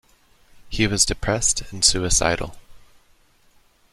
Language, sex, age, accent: English, male, 19-29, United States English